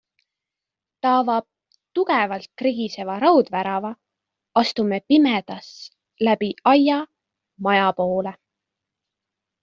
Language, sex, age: Estonian, female, 19-29